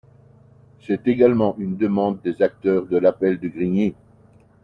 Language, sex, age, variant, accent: French, male, 50-59, Français d'Europe, Français de Belgique